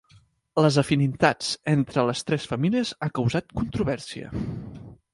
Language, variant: Catalan, Central